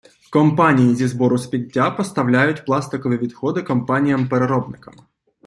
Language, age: Ukrainian, 19-29